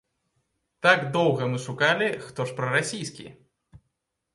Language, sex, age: Belarusian, male, 19-29